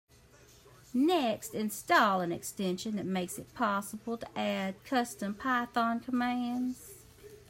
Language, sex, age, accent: English, female, 30-39, United States English